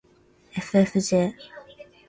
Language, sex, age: Japanese, female, 19-29